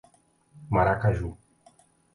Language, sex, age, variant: Portuguese, male, 30-39, Portuguese (Brasil)